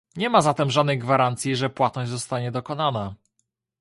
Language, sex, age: Polish, male, 19-29